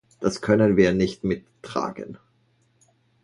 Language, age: German, 30-39